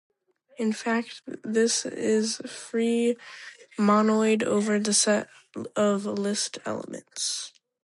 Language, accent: English, England English